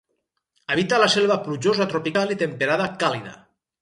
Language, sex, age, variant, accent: Catalan, male, 50-59, Valencià meridional, valencià